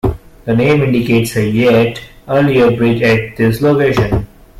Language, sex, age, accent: English, male, 19-29, India and South Asia (India, Pakistan, Sri Lanka)